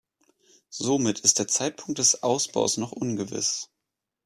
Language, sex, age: German, male, 19-29